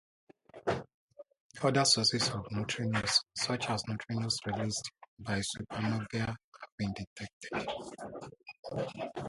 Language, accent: English, United States English